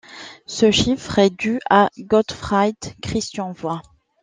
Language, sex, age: French, female, 30-39